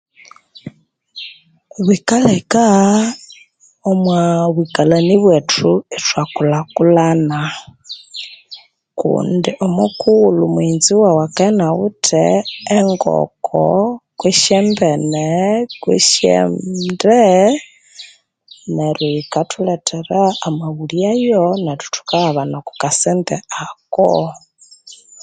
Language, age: Konzo, 19-29